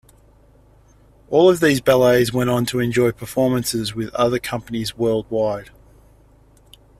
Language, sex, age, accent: English, male, 30-39, Australian English